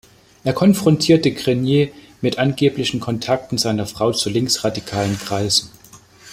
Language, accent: German, Deutschland Deutsch